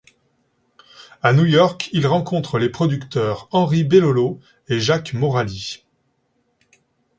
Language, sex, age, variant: French, male, 40-49, Français de métropole